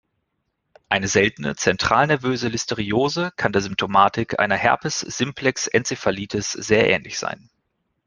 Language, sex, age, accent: German, male, 30-39, Deutschland Deutsch